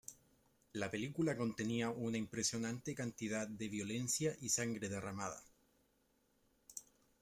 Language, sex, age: Spanish, male, 19-29